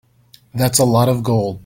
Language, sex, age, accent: English, male, 19-29, United States English